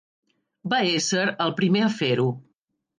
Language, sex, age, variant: Catalan, female, 50-59, Central